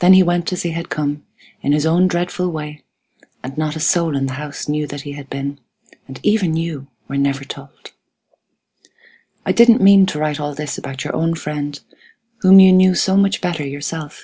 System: none